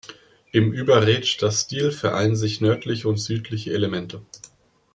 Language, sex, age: German, male, 30-39